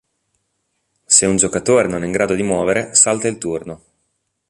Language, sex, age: Italian, male, 30-39